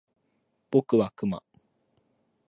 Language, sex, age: Japanese, male, 30-39